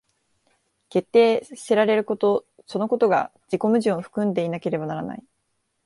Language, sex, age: Japanese, female, 19-29